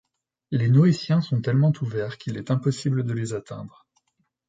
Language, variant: French, Français de métropole